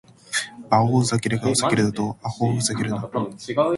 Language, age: Japanese, 19-29